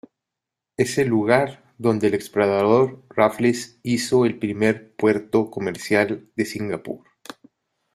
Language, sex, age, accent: Spanish, male, 30-39, México